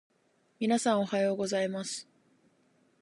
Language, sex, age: Japanese, female, 19-29